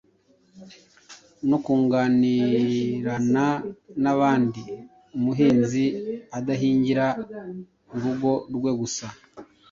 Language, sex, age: Kinyarwanda, male, 40-49